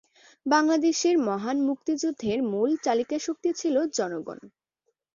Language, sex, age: Bengali, female, under 19